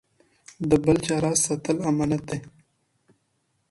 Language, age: Pashto, 19-29